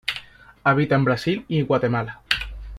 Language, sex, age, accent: Spanish, male, 19-29, España: Sur peninsular (Andalucia, Extremadura, Murcia)